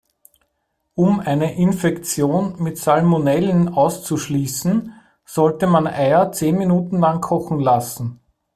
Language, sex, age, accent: German, male, 30-39, Österreichisches Deutsch